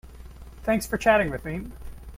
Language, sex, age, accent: English, male, 19-29, United States English